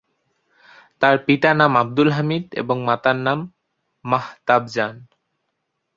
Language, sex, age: Bengali, male, 19-29